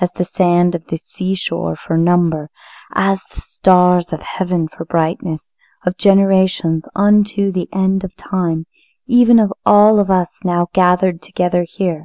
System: none